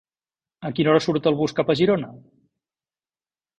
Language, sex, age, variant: Catalan, male, 50-59, Central